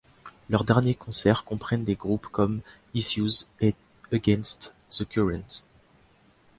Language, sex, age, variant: French, male, under 19, Français de métropole